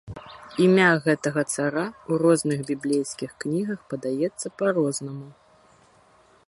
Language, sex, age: Belarusian, female, 30-39